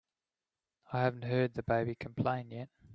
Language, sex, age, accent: English, male, 30-39, Australian English